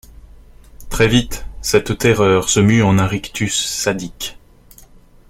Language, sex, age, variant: French, male, 19-29, Français de métropole